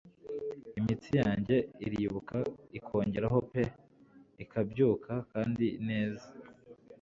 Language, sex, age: Kinyarwanda, male, 19-29